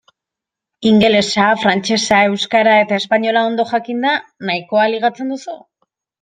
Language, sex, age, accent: Basque, female, 19-29, Erdialdekoa edo Nafarra (Gipuzkoa, Nafarroa)